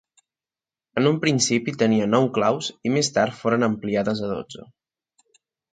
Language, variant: Catalan, Central